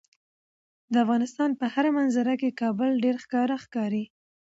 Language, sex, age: Pashto, female, 19-29